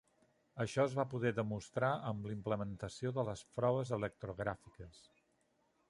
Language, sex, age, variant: Catalan, male, 50-59, Central